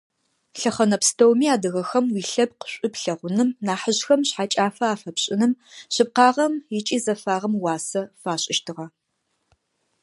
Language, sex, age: Adyghe, female, 30-39